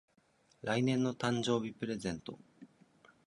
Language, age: Japanese, 19-29